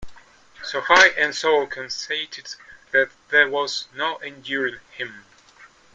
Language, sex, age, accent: English, male, 40-49, England English